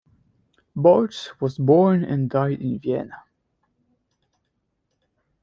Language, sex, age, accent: English, male, 19-29, United States English